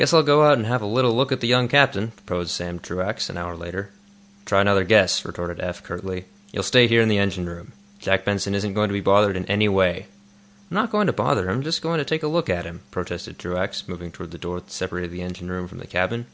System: none